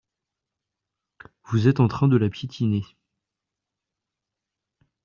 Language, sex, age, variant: French, male, 30-39, Français de métropole